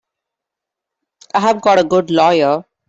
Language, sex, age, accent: English, female, 30-39, India and South Asia (India, Pakistan, Sri Lanka)